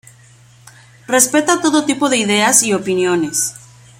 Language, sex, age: Spanish, female, 30-39